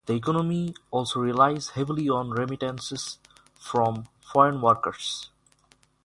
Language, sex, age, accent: English, male, 19-29, India and South Asia (India, Pakistan, Sri Lanka)